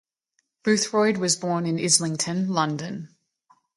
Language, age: English, 30-39